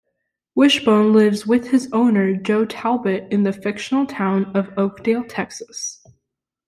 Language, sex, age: English, female, under 19